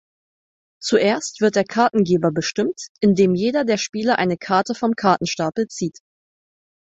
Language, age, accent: German, 19-29, Deutschland Deutsch